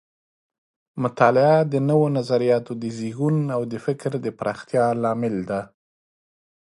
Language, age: Pashto, 30-39